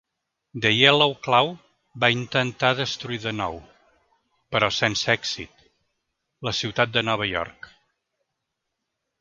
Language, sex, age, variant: Catalan, male, 50-59, Central